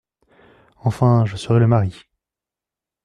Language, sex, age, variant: French, male, 19-29, Français de métropole